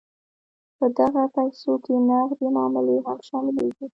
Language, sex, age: Pashto, female, 19-29